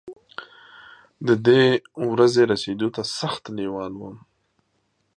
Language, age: Pashto, 30-39